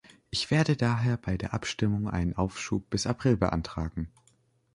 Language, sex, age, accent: German, male, under 19, Deutschland Deutsch